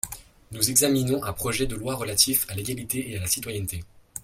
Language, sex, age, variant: French, male, under 19, Français de métropole